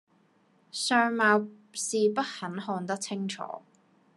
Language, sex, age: Cantonese, female, 19-29